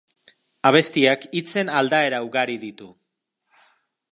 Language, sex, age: Basque, male, 30-39